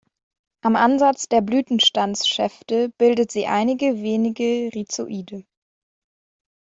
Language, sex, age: German, female, under 19